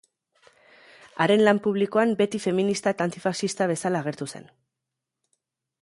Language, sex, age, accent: Basque, female, 30-39, Erdialdekoa edo Nafarra (Gipuzkoa, Nafarroa)